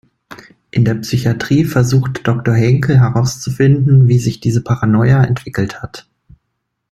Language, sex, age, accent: German, male, 19-29, Deutschland Deutsch